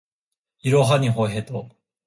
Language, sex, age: Japanese, male, 19-29